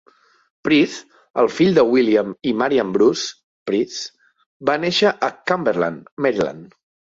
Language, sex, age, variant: Catalan, male, 30-39, Central